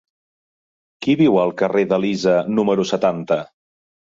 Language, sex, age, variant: Catalan, male, 30-39, Central